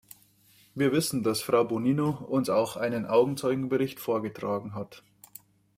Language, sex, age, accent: German, male, 30-39, Deutschland Deutsch